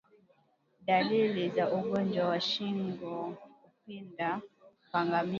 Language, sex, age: Swahili, female, 19-29